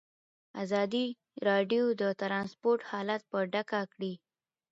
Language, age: Pashto, under 19